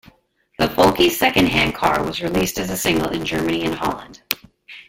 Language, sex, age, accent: English, female, 40-49, United States English